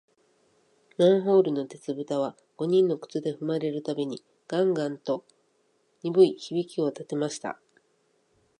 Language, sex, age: Japanese, female, 50-59